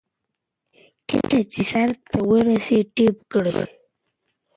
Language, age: Pashto, 19-29